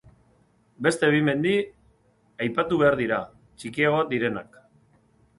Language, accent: Basque, Mendebalekoa (Araba, Bizkaia, Gipuzkoako mendebaleko herri batzuk)